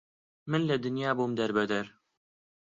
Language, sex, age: Central Kurdish, male, under 19